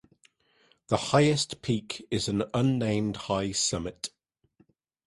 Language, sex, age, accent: English, male, 40-49, England English